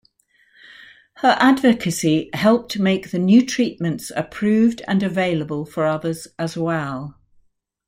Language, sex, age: English, female, 60-69